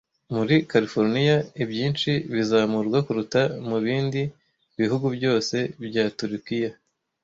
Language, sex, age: Kinyarwanda, male, 19-29